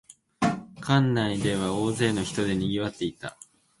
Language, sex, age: Japanese, male, under 19